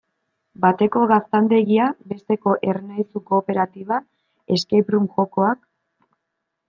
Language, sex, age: Basque, male, 19-29